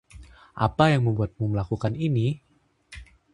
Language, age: Indonesian, 19-29